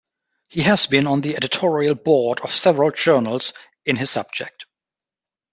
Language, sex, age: English, male, 30-39